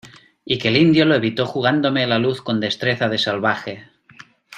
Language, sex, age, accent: Spanish, male, 30-39, España: Norte peninsular (Asturias, Castilla y León, Cantabria, País Vasco, Navarra, Aragón, La Rioja, Guadalajara, Cuenca)